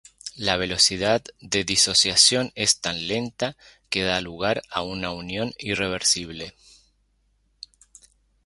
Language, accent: Spanish, Rioplatense: Argentina, Uruguay, este de Bolivia, Paraguay